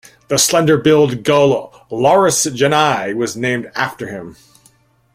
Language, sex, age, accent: English, male, 40-49, Canadian English